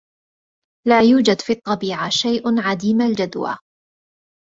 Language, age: Arabic, 30-39